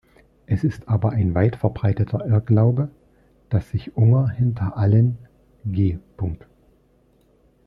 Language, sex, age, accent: German, male, 30-39, Deutschland Deutsch